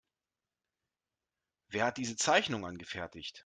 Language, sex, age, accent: German, male, 40-49, Deutschland Deutsch